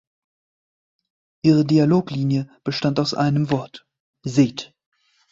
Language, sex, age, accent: German, male, 19-29, Deutschland Deutsch